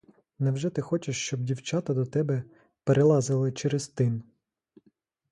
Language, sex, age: Ukrainian, male, 30-39